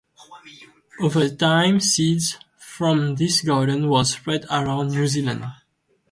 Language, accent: English, Southern African (South Africa, Zimbabwe, Namibia)